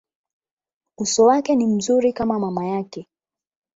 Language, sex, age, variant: Swahili, female, 19-29, Kiswahili cha Bara ya Tanzania